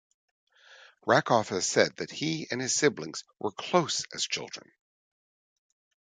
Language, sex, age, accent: English, male, 50-59, United States English